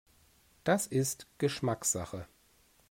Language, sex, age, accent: German, male, 40-49, Deutschland Deutsch